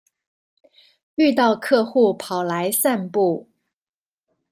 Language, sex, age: Chinese, female, 40-49